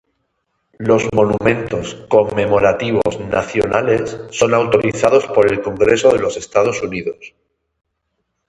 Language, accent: Spanish, España: Norte peninsular (Asturias, Castilla y León, Cantabria, País Vasco, Navarra, Aragón, La Rioja, Guadalajara, Cuenca)